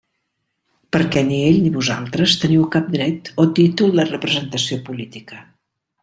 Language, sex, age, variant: Catalan, female, 70-79, Central